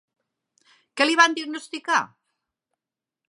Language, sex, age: Catalan, female, 50-59